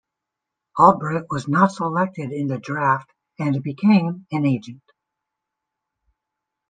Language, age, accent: English, 30-39, United States English